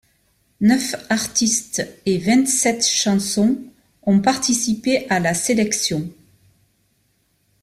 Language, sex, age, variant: French, female, 50-59, Français de métropole